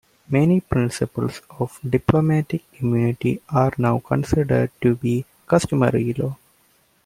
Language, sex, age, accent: English, male, 19-29, United States English